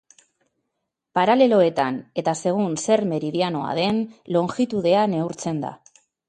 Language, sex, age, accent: Basque, female, 40-49, Mendebalekoa (Araba, Bizkaia, Gipuzkoako mendebaleko herri batzuk)